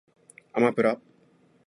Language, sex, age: Japanese, male, 19-29